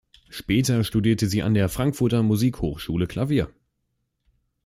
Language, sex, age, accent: German, male, under 19, Deutschland Deutsch